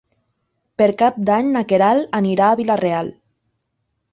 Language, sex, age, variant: Catalan, female, 19-29, Nord-Occidental